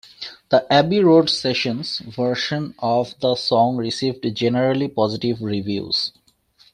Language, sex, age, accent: English, male, 19-29, England English